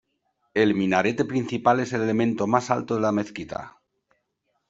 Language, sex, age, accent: Spanish, male, 50-59, España: Sur peninsular (Andalucia, Extremadura, Murcia)